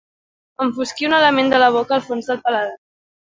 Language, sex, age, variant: Catalan, female, 19-29, Central